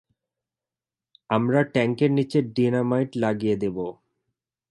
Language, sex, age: Bengali, male, 19-29